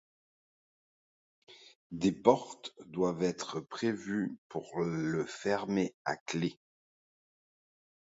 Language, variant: French, Français de métropole